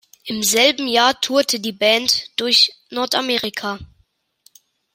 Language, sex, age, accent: German, male, under 19, Deutschland Deutsch